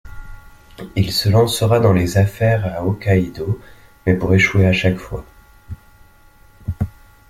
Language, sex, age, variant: French, male, 30-39, Français de métropole